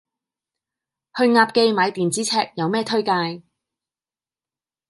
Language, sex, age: Cantonese, female, 40-49